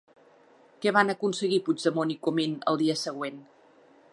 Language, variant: Catalan, Central